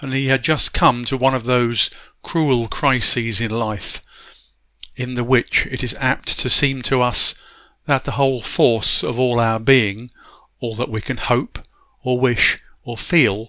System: none